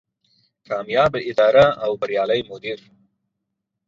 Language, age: Pashto, 30-39